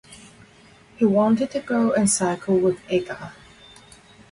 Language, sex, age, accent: English, female, 19-29, Hong Kong English